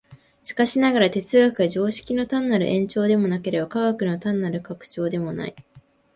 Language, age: Japanese, 19-29